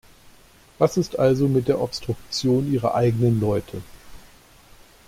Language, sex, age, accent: German, male, 40-49, Deutschland Deutsch